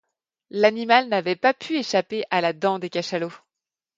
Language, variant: French, Français de métropole